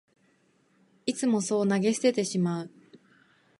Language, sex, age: Japanese, female, 19-29